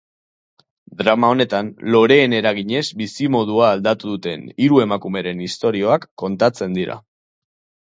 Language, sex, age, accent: Basque, male, 30-39, Mendebalekoa (Araba, Bizkaia, Gipuzkoako mendebaleko herri batzuk)